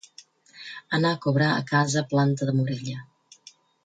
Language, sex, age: Catalan, female, 50-59